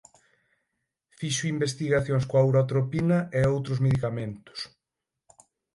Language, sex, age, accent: Galician, male, 19-29, Atlántico (seseo e gheada); Normativo (estándar)